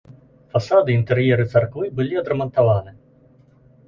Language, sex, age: Belarusian, male, 30-39